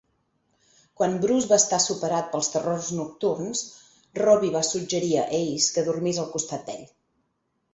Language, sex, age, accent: Catalan, female, 30-39, Garrotxi